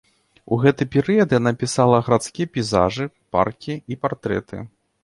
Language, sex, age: Belarusian, male, 30-39